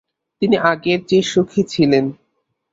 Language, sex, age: Bengali, male, under 19